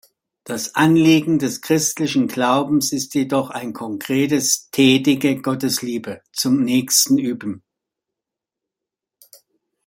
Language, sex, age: German, male, 50-59